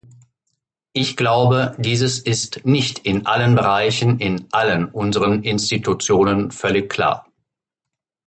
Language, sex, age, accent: German, male, 50-59, Deutschland Deutsch